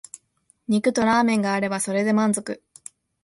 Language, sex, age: Japanese, female, 19-29